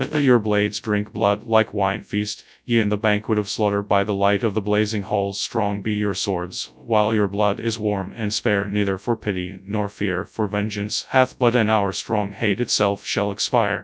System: TTS, FastPitch